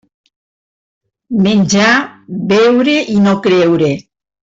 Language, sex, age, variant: Catalan, female, 50-59, Nord-Occidental